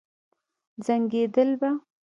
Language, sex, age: Pashto, female, 19-29